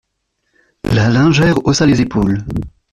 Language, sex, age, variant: French, male, 40-49, Français de métropole